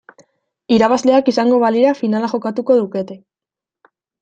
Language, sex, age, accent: Basque, female, 19-29, Mendebalekoa (Araba, Bizkaia, Gipuzkoako mendebaleko herri batzuk)